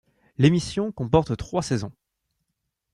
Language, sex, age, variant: French, male, 19-29, Français de métropole